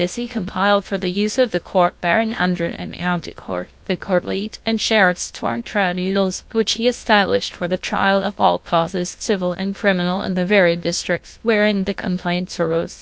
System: TTS, GlowTTS